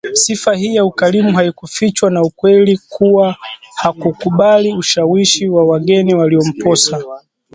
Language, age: Swahili, 19-29